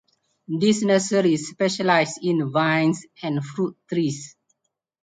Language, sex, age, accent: English, male, 40-49, Malaysian English